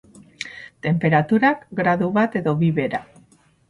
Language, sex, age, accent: Basque, female, 40-49, Mendebalekoa (Araba, Bizkaia, Gipuzkoako mendebaleko herri batzuk)